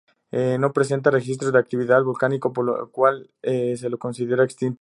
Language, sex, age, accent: Spanish, male, 19-29, México